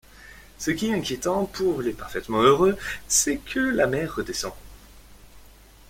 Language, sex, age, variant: French, male, 30-39, Français de métropole